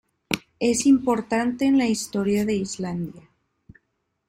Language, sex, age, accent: Spanish, female, 19-29, México